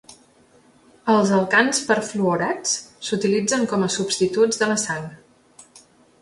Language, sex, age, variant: Catalan, female, 40-49, Central